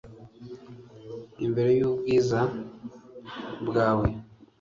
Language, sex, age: Kinyarwanda, male, 40-49